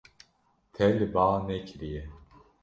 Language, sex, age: Kurdish, male, 19-29